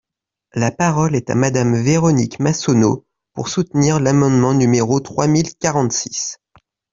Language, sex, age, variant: French, male, 30-39, Français de métropole